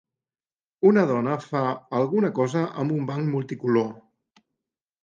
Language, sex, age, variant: Catalan, male, 50-59, Central